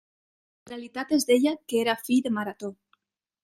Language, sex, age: Catalan, female, 30-39